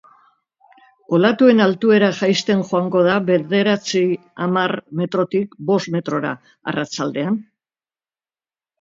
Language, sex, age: Basque, female, 70-79